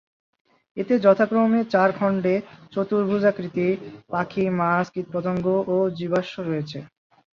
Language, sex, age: Bengali, male, 40-49